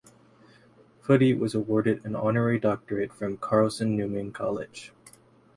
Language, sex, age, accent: English, male, 19-29, United States English